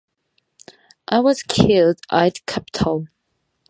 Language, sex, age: English, female, 19-29